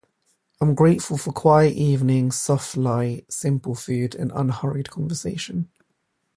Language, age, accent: English, 19-29, England English; London English